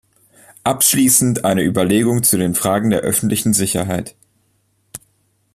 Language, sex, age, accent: German, male, 19-29, Deutschland Deutsch